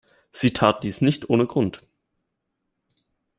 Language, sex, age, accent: German, male, 19-29, Deutschland Deutsch